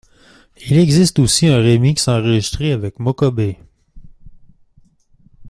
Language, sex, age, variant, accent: French, male, 19-29, Français d'Amérique du Nord, Français du Canada